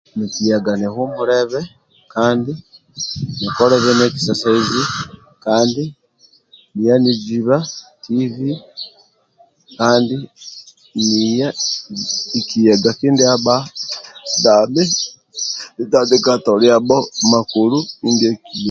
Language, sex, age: Amba (Uganda), male, 50-59